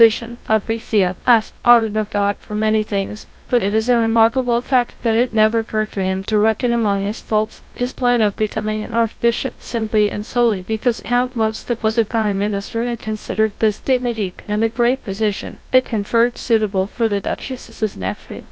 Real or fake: fake